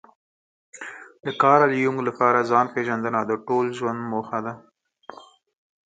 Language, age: Pashto, 30-39